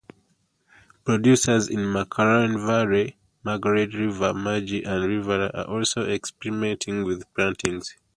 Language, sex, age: English, male, 30-39